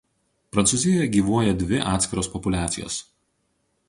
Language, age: Lithuanian, 40-49